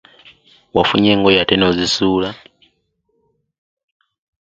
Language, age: Ganda, under 19